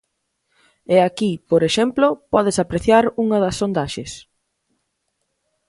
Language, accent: Galician, Atlántico (seseo e gheada)